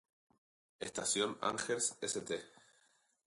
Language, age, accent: Spanish, 19-29, España: Islas Canarias; Rioplatense: Argentina, Uruguay, este de Bolivia, Paraguay